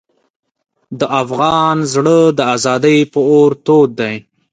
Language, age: Pashto, 19-29